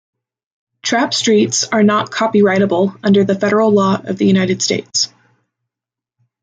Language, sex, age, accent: English, female, 19-29, United States English